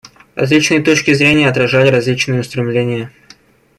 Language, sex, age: Russian, male, 19-29